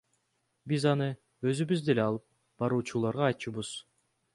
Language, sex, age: Kyrgyz, male, 19-29